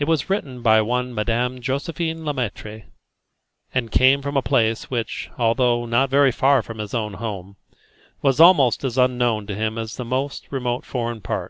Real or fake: real